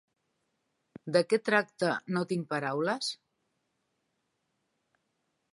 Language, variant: Catalan, Central